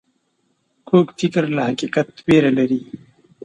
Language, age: Pashto, 30-39